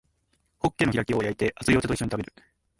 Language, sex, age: Japanese, male, under 19